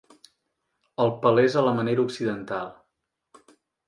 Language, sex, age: Catalan, male, 40-49